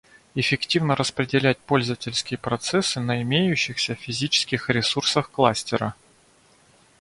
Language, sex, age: Russian, male, 30-39